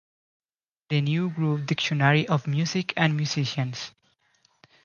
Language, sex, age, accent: Spanish, male, 19-29, Andino-Pacífico: Colombia, Perú, Ecuador, oeste de Bolivia y Venezuela andina